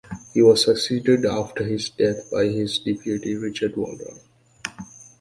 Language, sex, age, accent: English, male, 19-29, United States English